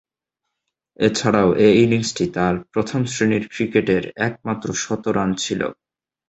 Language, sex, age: Bengali, male, under 19